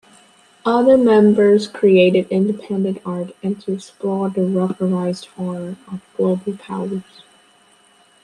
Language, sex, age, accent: English, female, under 19, United States English